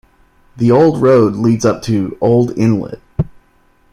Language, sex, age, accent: English, male, 30-39, United States English